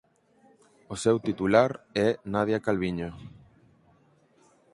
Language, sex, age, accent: Galician, male, 19-29, Central (gheada)